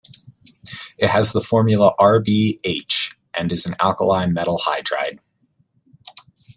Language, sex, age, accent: English, male, 30-39, United States English